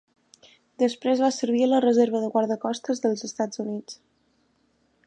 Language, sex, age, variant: Catalan, female, 19-29, Balear